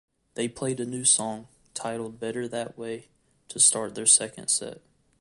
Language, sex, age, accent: English, male, 19-29, United States English